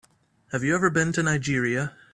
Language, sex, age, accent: English, male, 19-29, United States English